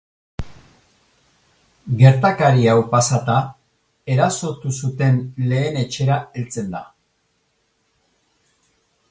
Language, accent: Basque, Erdialdekoa edo Nafarra (Gipuzkoa, Nafarroa)